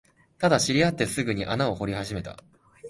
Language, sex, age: Japanese, male, 19-29